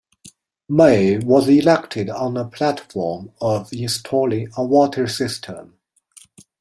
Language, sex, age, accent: English, male, 30-39, England English